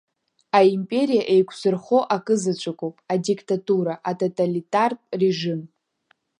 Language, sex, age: Abkhazian, female, under 19